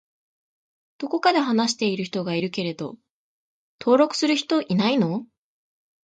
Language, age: Japanese, 19-29